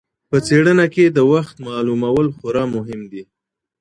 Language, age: Pashto, 30-39